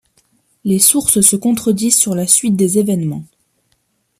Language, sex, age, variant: French, female, 19-29, Français de métropole